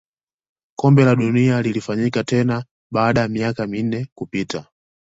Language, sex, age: Swahili, male, 19-29